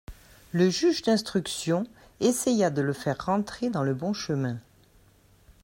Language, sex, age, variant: French, female, 60-69, Français de métropole